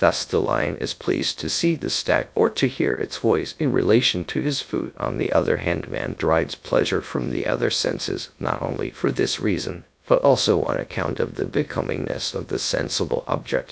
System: TTS, GradTTS